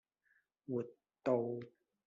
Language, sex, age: Cantonese, male, 40-49